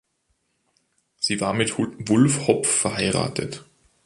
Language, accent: German, Österreichisches Deutsch